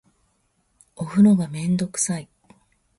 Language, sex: Japanese, female